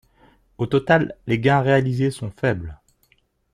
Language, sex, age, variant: French, male, 40-49, Français de métropole